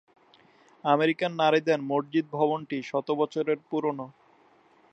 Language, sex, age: Bengali, male, 19-29